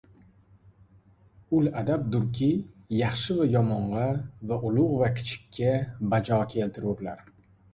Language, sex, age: Uzbek, male, 19-29